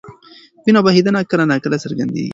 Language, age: Pashto, 19-29